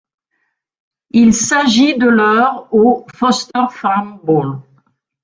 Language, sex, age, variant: French, female, 60-69, Français de métropole